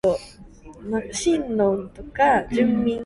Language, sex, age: Cantonese, female, 19-29